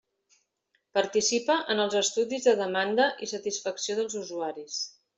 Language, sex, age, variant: Catalan, female, 50-59, Central